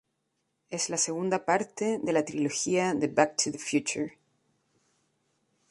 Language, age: Spanish, 40-49